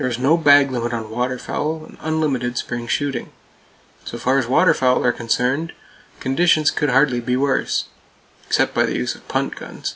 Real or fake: real